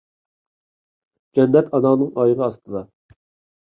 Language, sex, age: Uyghur, male, 19-29